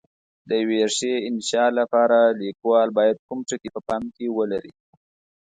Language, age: Pashto, 30-39